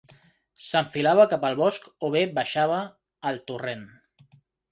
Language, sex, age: Catalan, male, 30-39